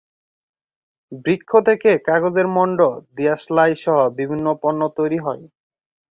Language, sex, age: Bengali, male, 19-29